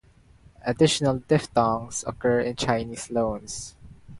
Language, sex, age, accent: English, male, 19-29, Filipino